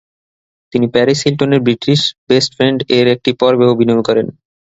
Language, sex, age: Bengali, male, 19-29